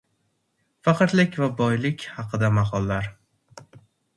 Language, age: Uzbek, 19-29